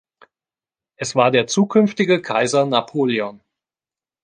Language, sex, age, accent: German, male, 40-49, Deutschland Deutsch